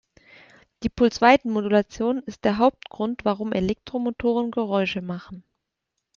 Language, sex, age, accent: German, female, 30-39, Deutschland Deutsch